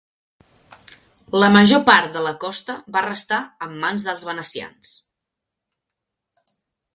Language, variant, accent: Catalan, Central, central